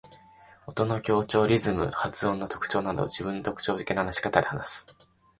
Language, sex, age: Japanese, male, 19-29